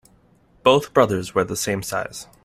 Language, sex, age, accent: English, male, 19-29, United States English